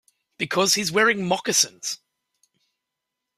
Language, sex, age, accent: English, male, 40-49, Australian English